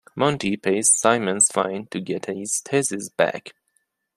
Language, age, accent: English, under 19, United States English